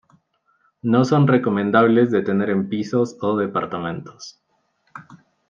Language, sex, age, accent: Spanish, male, 19-29, Andino-Pacífico: Colombia, Perú, Ecuador, oeste de Bolivia y Venezuela andina